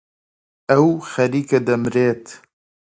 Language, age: Central Kurdish, 19-29